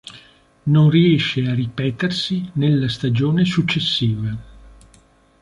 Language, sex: Italian, male